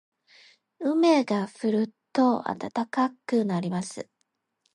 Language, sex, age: Japanese, female, 19-29